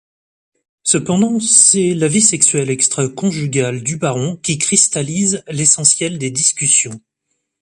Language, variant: French, Français de métropole